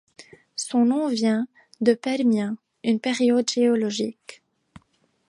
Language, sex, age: French, female, 19-29